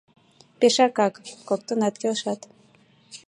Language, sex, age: Mari, female, 19-29